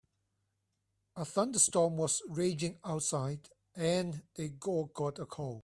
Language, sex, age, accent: English, male, 30-39, Hong Kong English